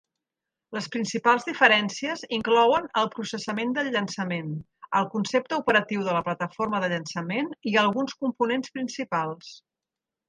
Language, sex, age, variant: Catalan, female, 50-59, Central